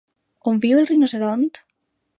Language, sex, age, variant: Catalan, female, under 19, Alacantí